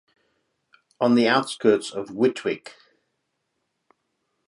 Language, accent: English, Australian English